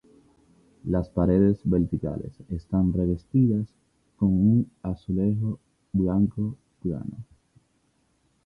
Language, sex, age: Spanish, male, 19-29